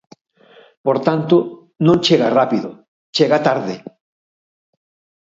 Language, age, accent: Galician, 60-69, Atlántico (seseo e gheada)